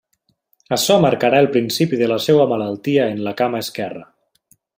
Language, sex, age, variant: Catalan, male, 19-29, Central